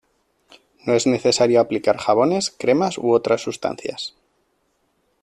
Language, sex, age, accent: Spanish, male, 40-49, España: Norte peninsular (Asturias, Castilla y León, Cantabria, País Vasco, Navarra, Aragón, La Rioja, Guadalajara, Cuenca)